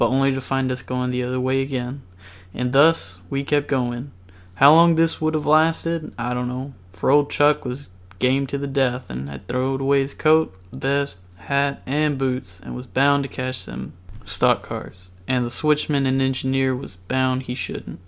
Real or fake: real